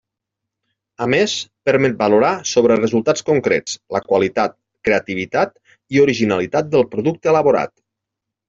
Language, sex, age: Catalan, male, 40-49